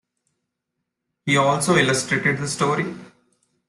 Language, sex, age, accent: English, male, 19-29, India and South Asia (India, Pakistan, Sri Lanka)